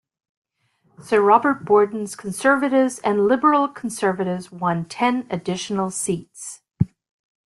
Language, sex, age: English, female, 60-69